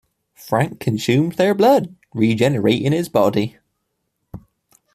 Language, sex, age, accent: English, male, 19-29, England English